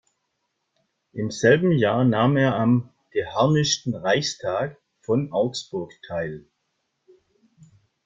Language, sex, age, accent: German, male, 50-59, Deutschland Deutsch